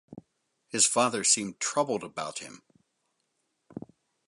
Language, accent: English, United States English